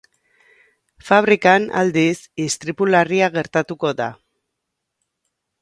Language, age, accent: Basque, 40-49, Mendebalekoa (Araba, Bizkaia, Gipuzkoako mendebaleko herri batzuk)